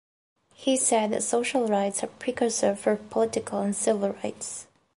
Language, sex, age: English, female, 19-29